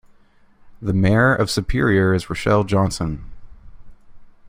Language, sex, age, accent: English, male, 19-29, United States English